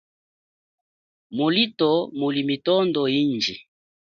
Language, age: Chokwe, 30-39